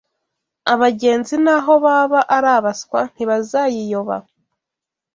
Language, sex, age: Kinyarwanda, female, 19-29